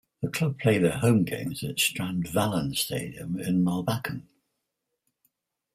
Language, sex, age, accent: English, male, 70-79, England English